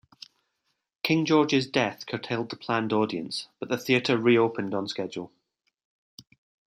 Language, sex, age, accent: English, male, 40-49, Scottish English